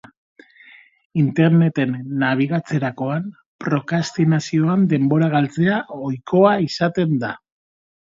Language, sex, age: Basque, male, 30-39